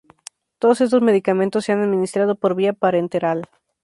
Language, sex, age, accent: Spanish, female, 19-29, México